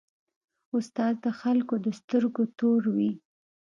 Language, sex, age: Pashto, female, 19-29